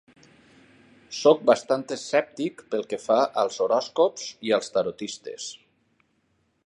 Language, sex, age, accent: Catalan, male, 40-49, valencià